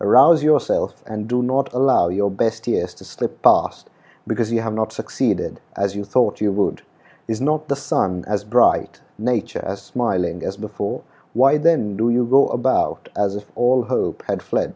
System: none